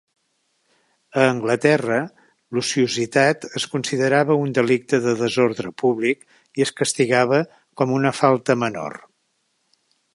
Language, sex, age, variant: Catalan, male, 60-69, Central